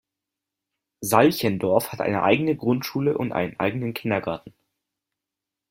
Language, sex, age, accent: German, male, 19-29, Deutschland Deutsch